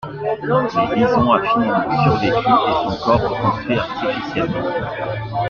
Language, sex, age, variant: French, male, 40-49, Français de métropole